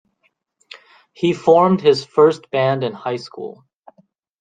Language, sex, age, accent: English, male, 30-39, United States English